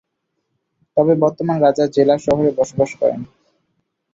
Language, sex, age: Bengali, male, 19-29